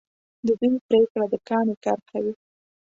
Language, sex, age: Pashto, female, 19-29